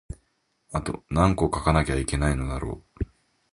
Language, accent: Japanese, 日本人